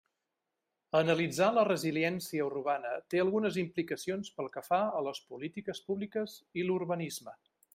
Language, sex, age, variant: Catalan, male, 50-59, Central